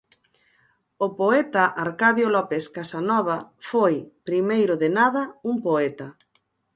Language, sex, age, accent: Galician, female, 50-59, Atlántico (seseo e gheada)